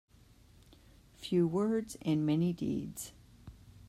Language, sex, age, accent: English, female, 50-59, United States English